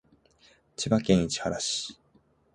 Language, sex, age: Japanese, male, 19-29